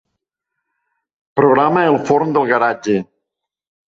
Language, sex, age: Catalan, male, 50-59